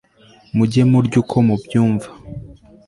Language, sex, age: Kinyarwanda, male, 19-29